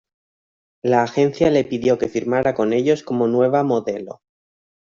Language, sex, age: Spanish, male, 19-29